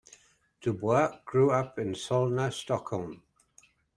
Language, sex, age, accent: English, male, 70-79, New Zealand English